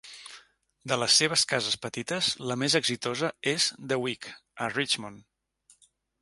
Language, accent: Catalan, central; septentrional